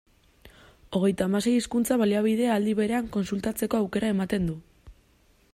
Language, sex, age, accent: Basque, female, 19-29, Mendebalekoa (Araba, Bizkaia, Gipuzkoako mendebaleko herri batzuk)